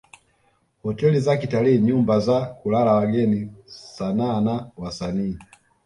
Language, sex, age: Swahili, male, 19-29